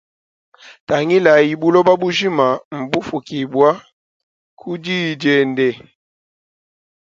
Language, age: Luba-Lulua, 19-29